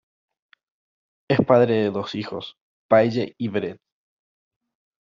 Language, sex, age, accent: Spanish, male, 19-29, Rioplatense: Argentina, Uruguay, este de Bolivia, Paraguay